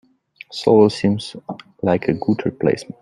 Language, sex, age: English, male, 30-39